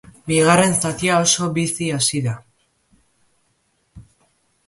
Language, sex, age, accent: Basque, male, under 19, Erdialdekoa edo Nafarra (Gipuzkoa, Nafarroa)